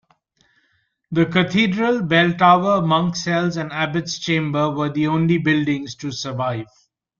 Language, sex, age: English, male, 50-59